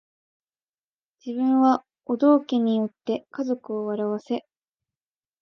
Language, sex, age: Japanese, female, 19-29